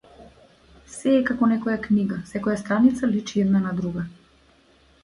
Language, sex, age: Macedonian, female, 40-49